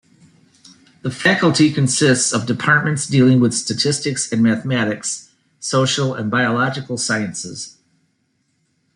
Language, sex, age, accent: English, male, 50-59, United States English